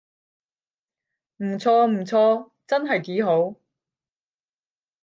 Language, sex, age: Cantonese, female, 30-39